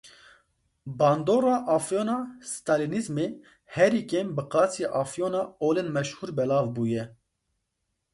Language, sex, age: Kurdish, male, 19-29